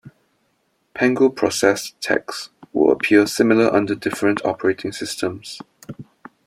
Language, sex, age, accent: English, male, 19-29, Singaporean English